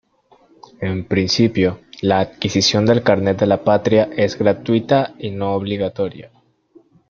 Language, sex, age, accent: Spanish, male, under 19, Andino-Pacífico: Colombia, Perú, Ecuador, oeste de Bolivia y Venezuela andina